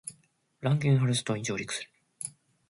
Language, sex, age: Japanese, male, 19-29